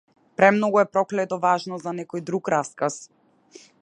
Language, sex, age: Macedonian, female, 19-29